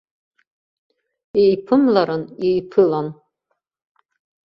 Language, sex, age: Abkhazian, female, 60-69